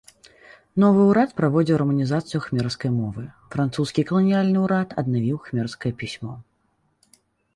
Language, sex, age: Belarusian, female, 19-29